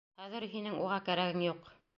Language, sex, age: Bashkir, female, 40-49